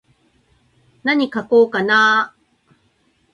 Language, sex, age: Japanese, female, 50-59